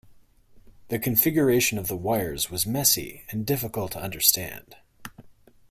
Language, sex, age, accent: English, male, 30-39, Canadian English